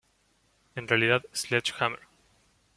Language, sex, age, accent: Spanish, male, 19-29, Chileno: Chile, Cuyo